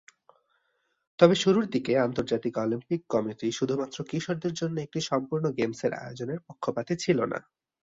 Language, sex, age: Bengali, male, 19-29